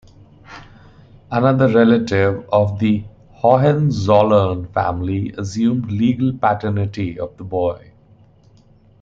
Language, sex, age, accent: English, male, 30-39, India and South Asia (India, Pakistan, Sri Lanka)